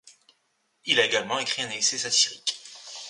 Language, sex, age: French, male, 30-39